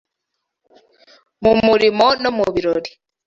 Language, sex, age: Kinyarwanda, female, 19-29